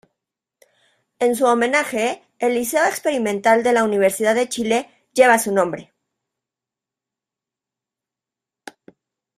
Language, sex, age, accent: Spanish, female, 40-49, México